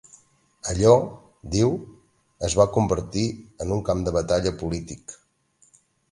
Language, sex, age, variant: Catalan, male, 50-59, Nord-Occidental